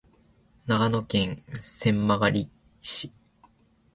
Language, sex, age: Japanese, male, under 19